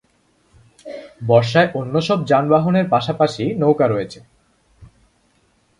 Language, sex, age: Bengali, male, 19-29